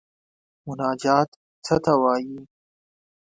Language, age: Pashto, 19-29